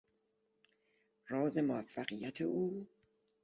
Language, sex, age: Persian, female, 60-69